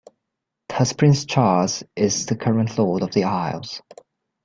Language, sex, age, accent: English, male, under 19, United States English